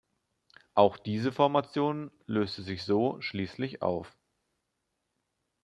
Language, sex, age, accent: German, male, 19-29, Deutschland Deutsch